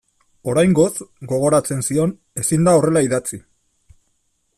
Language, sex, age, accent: Basque, male, 40-49, Erdialdekoa edo Nafarra (Gipuzkoa, Nafarroa)